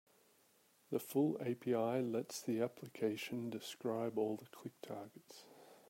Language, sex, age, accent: English, male, 30-39, Australian English